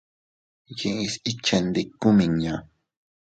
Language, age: Teutila Cuicatec, 30-39